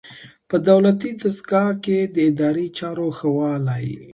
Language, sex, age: Pashto, female, 30-39